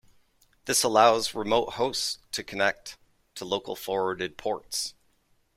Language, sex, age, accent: English, male, 30-39, United States English